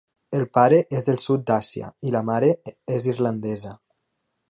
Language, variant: Catalan, Nord-Occidental